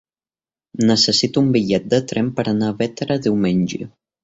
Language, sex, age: Catalan, male, 19-29